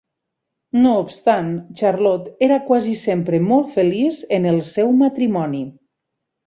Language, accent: Catalan, Ebrenc